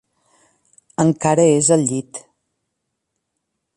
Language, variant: Catalan, Central